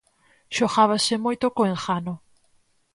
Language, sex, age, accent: Galician, female, 30-39, Atlántico (seseo e gheada)